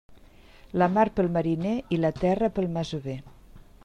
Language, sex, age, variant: Catalan, female, 60-69, Nord-Occidental